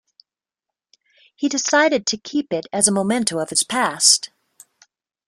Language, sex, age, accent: English, female, 40-49, United States English